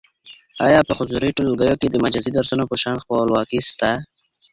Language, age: Pashto, 19-29